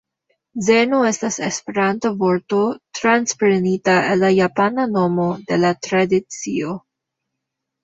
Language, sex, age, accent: Esperanto, female, 19-29, Internacia